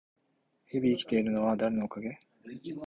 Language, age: Japanese, under 19